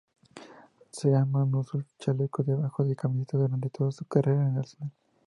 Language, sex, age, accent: Spanish, male, 19-29, México